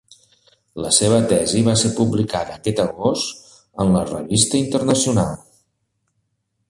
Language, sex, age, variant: Catalan, male, 50-59, Central